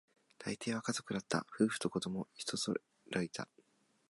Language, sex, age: Japanese, male, 19-29